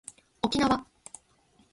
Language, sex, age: Japanese, female, 19-29